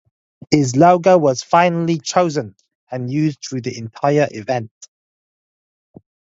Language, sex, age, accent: English, male, 19-29, England English